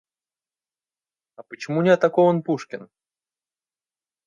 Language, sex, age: Russian, male, 19-29